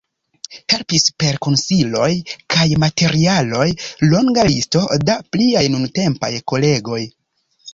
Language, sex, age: Esperanto, male, 19-29